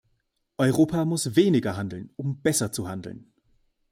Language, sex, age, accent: German, male, 19-29, Deutschland Deutsch